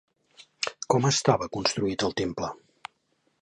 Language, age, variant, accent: Catalan, 60-69, Central, central